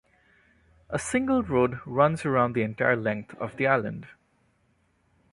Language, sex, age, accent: English, male, 30-39, India and South Asia (India, Pakistan, Sri Lanka)